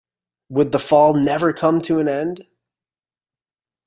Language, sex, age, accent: English, male, 30-39, United States English